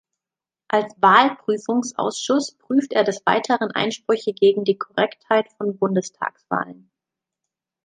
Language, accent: German, Deutschland Deutsch